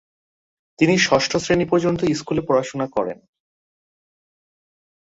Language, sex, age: Bengali, male, 30-39